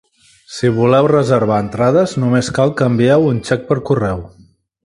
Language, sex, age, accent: Catalan, male, 40-49, Empordanès